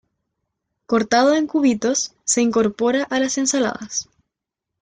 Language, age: Spanish, 19-29